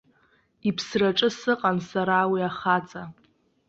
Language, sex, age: Abkhazian, female, 19-29